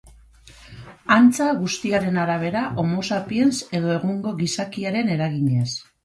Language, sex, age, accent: Basque, female, 40-49, Mendebalekoa (Araba, Bizkaia, Gipuzkoako mendebaleko herri batzuk)